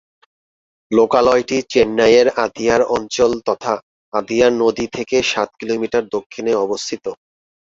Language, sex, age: Bengali, male, 30-39